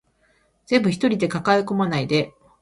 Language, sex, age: Japanese, female, 50-59